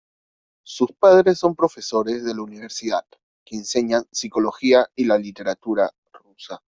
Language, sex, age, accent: Spanish, male, 19-29, Andino-Pacífico: Colombia, Perú, Ecuador, oeste de Bolivia y Venezuela andina